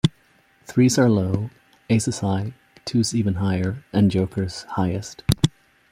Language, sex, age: English, male, 30-39